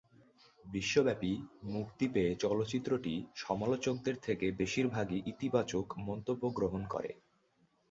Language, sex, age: Bengali, male, 19-29